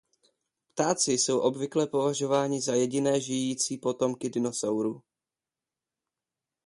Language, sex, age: Czech, male, 19-29